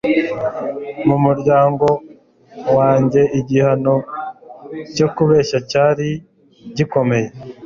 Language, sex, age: Kinyarwanda, male, 19-29